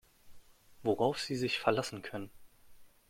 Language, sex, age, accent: German, male, 19-29, Deutschland Deutsch